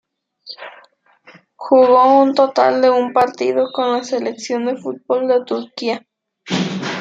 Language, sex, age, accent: Spanish, female, 19-29, México